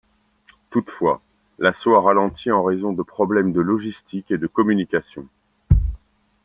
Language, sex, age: French, male, 50-59